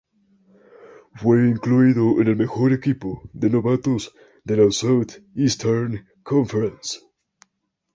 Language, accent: Spanish, Andino-Pacífico: Colombia, Perú, Ecuador, oeste de Bolivia y Venezuela andina